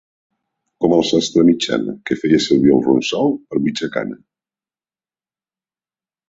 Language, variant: Catalan, Central